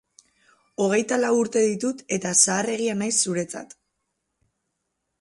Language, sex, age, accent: Basque, female, 19-29, Mendebalekoa (Araba, Bizkaia, Gipuzkoako mendebaleko herri batzuk)